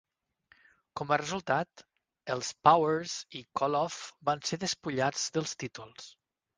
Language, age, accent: Catalan, 50-59, Tortosí